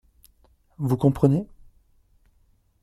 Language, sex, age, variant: French, male, 30-39, Français de métropole